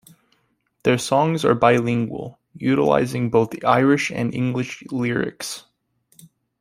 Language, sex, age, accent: English, male, under 19, United States English